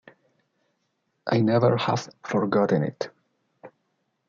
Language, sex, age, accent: English, male, 19-29, United States English